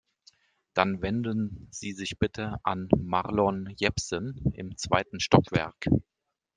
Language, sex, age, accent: German, male, 30-39, Deutschland Deutsch